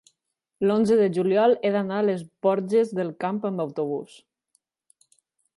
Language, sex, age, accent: Catalan, female, 30-39, valencià